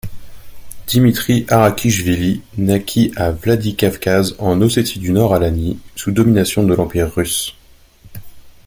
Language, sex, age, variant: French, male, 30-39, Français de métropole